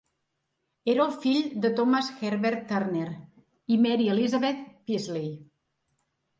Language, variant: Catalan, Central